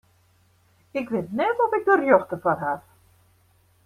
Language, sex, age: Western Frisian, female, 40-49